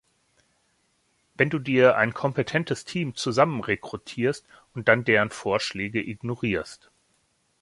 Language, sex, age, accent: German, male, 40-49, Deutschland Deutsch